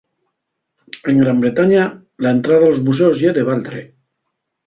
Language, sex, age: Asturian, male, 50-59